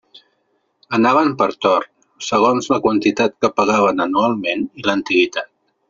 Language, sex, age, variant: Catalan, male, 40-49, Central